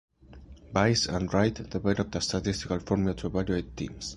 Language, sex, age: English, male, under 19